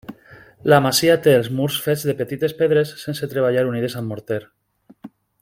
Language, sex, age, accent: Catalan, male, 40-49, valencià